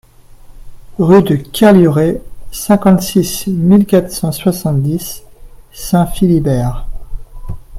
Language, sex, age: French, male, 40-49